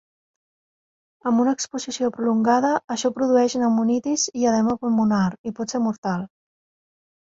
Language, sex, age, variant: Catalan, female, 40-49, Central